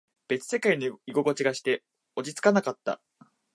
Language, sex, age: Japanese, male, 19-29